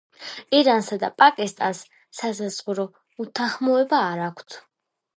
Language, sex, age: Georgian, female, under 19